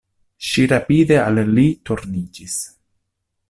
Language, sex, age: Esperanto, male, 30-39